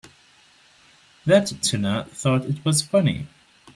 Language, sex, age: English, male, 19-29